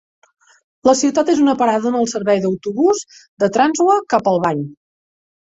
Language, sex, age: Catalan, female, 40-49